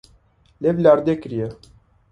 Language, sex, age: Kurdish, male, 19-29